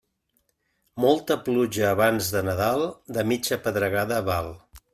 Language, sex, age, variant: Catalan, male, 50-59, Central